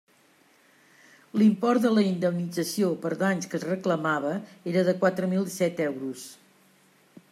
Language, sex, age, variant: Catalan, female, 70-79, Central